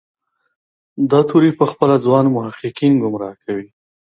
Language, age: Pashto, 30-39